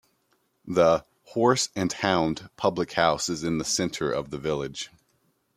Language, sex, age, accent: English, male, 30-39, United States English